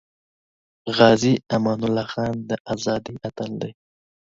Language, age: Pashto, under 19